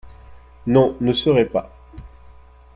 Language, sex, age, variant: French, male, 40-49, Français de métropole